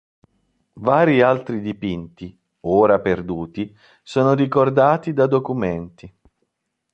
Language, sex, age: Italian, male, 30-39